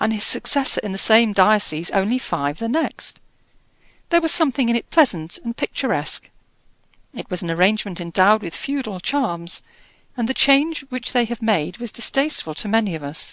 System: none